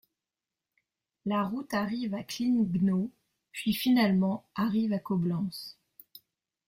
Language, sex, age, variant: French, female, 40-49, Français de métropole